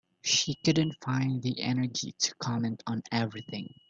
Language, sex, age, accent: English, male, 19-29, Filipino